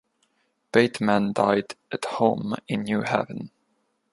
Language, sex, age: English, male, 19-29